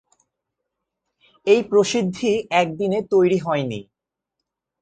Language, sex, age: Bengali, male, 19-29